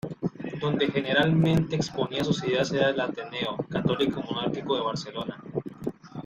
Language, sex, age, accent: Spanish, male, 19-29, América central